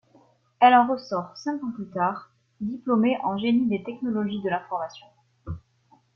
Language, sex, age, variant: French, female, 19-29, Français de métropole